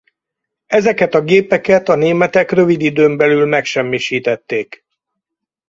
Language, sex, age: Hungarian, male, 60-69